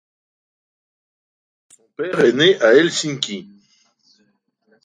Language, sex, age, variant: French, male, 60-69, Français de métropole